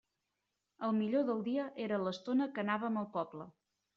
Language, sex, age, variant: Catalan, female, 30-39, Central